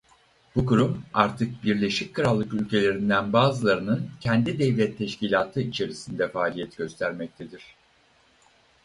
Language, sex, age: Turkish, male, 60-69